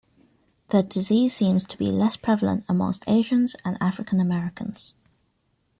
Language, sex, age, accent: English, female, 19-29, England English